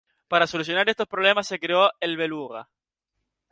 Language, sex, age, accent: Spanish, male, 19-29, España: Islas Canarias